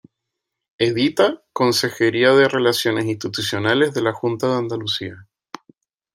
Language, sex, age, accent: Spanish, male, 30-39, España: Islas Canarias